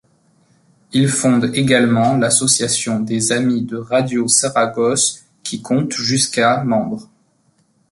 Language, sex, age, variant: French, male, 30-39, Français de métropole